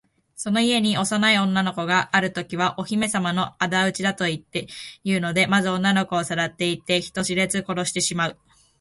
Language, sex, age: Japanese, female, 19-29